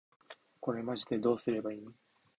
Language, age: Japanese, 19-29